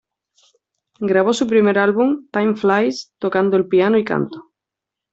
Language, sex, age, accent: Spanish, female, 30-39, España: Sur peninsular (Andalucia, Extremadura, Murcia)